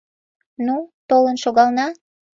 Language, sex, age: Mari, female, 19-29